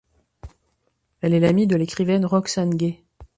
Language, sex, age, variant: French, female, 40-49, Français de métropole